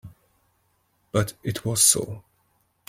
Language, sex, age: English, male, 19-29